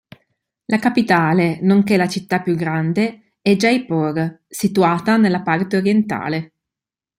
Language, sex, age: Italian, female, 30-39